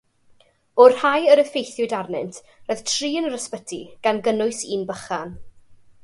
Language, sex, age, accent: Welsh, female, 19-29, Y Deyrnas Unedig Cymraeg